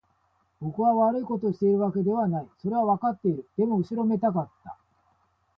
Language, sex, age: Japanese, male, 40-49